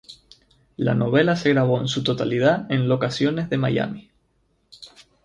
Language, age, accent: Spanish, 19-29, España: Islas Canarias